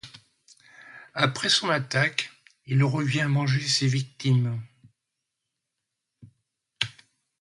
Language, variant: French, Français de métropole